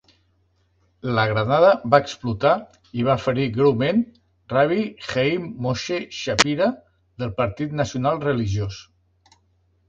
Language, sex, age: Catalan, male, 50-59